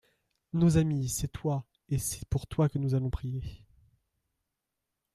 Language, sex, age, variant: French, male, under 19, Français de métropole